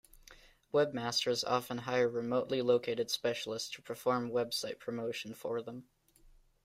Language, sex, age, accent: English, male, 19-29, United States English